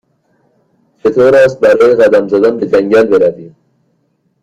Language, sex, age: Persian, male, 19-29